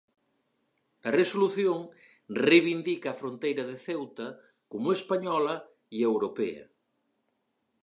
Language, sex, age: Galician, male, 40-49